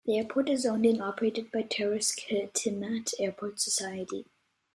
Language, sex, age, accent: English, male, 30-39, United States English